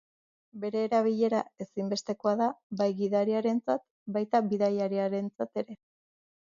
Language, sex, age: Basque, female, 30-39